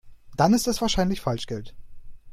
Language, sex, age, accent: German, male, 30-39, Deutschland Deutsch